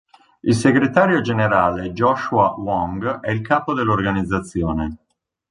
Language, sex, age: Italian, male, 50-59